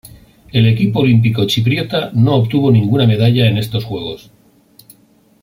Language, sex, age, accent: Spanish, male, 50-59, España: Norte peninsular (Asturias, Castilla y León, Cantabria, País Vasco, Navarra, Aragón, La Rioja, Guadalajara, Cuenca)